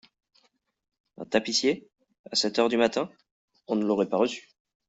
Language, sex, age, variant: French, male, 30-39, Français de métropole